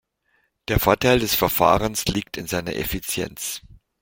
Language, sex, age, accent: German, male, 60-69, Deutschland Deutsch